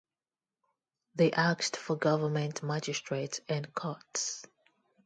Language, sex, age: English, female, 19-29